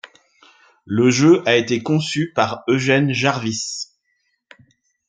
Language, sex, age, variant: French, male, 40-49, Français de métropole